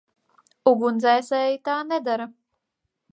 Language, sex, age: Latvian, female, 19-29